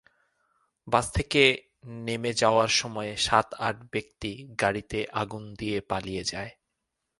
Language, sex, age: Bengali, male, 30-39